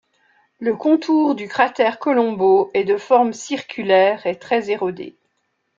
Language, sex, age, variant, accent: French, female, 50-59, Français d'Europe, Français de Suisse